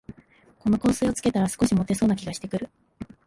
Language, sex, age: Japanese, female, 19-29